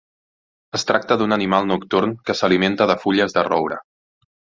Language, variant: Catalan, Central